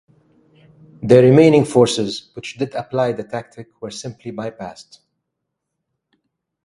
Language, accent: English, United States English